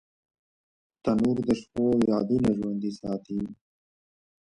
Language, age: Pashto, 19-29